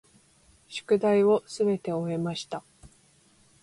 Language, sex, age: Japanese, female, 19-29